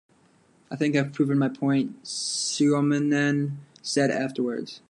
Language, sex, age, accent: English, male, 19-29, United States English